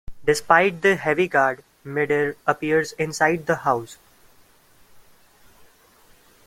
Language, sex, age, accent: English, male, 19-29, India and South Asia (India, Pakistan, Sri Lanka)